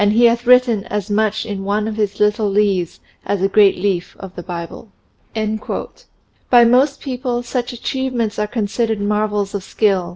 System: none